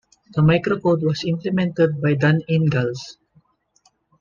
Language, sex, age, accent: English, male, 19-29, Filipino